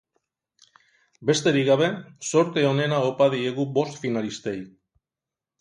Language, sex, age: Basque, male, 50-59